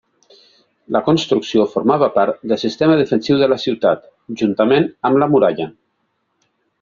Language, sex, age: Catalan, male, 40-49